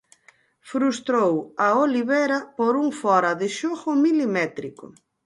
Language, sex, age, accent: Galician, female, 50-59, Atlántico (seseo e gheada)